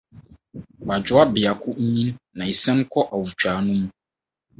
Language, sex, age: Akan, male, 30-39